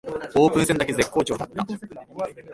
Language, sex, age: Japanese, male, 19-29